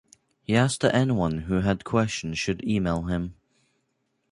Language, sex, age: English, male, under 19